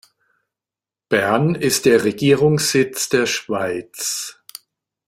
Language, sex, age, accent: German, male, 60-69, Deutschland Deutsch